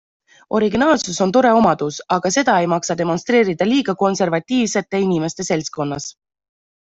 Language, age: Estonian, 19-29